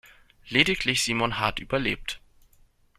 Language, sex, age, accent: German, male, 19-29, Deutschland Deutsch